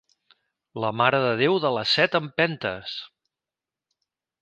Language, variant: Catalan, Central